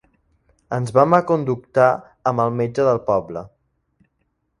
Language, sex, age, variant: Catalan, male, under 19, Central